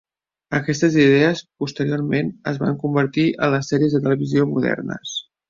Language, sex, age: Catalan, male, 30-39